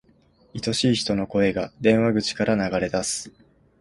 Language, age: Japanese, 19-29